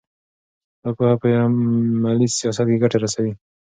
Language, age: Pashto, 19-29